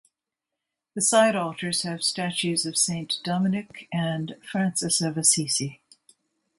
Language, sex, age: English, female, 60-69